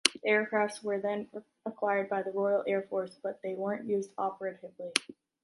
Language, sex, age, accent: English, female, 19-29, United States English